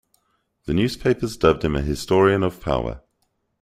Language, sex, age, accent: English, male, 30-39, Southern African (South Africa, Zimbabwe, Namibia)